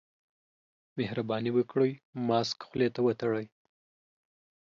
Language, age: Pashto, 19-29